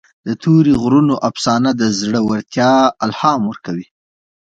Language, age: Pashto, 19-29